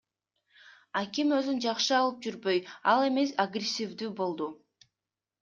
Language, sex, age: Kyrgyz, female, 19-29